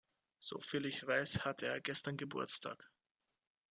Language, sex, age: German, male, 19-29